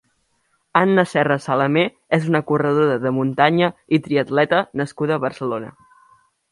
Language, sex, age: Catalan, male, 40-49